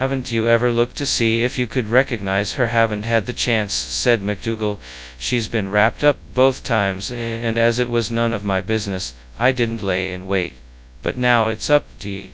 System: TTS, FastPitch